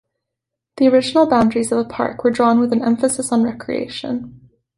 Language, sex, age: English, female, 19-29